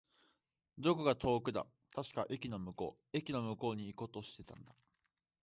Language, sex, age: Japanese, male, under 19